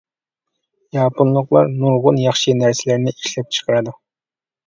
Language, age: Uyghur, 19-29